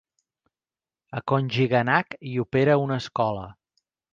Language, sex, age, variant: Catalan, male, 40-49, Central